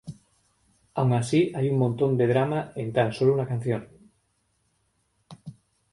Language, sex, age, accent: Spanish, male, 30-39, España: Norte peninsular (Asturias, Castilla y León, Cantabria, País Vasco, Navarra, Aragón, La Rioja, Guadalajara, Cuenca)